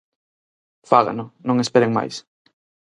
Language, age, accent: Galician, 19-29, Normativo (estándar)